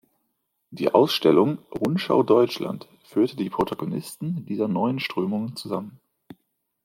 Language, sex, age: German, male, 19-29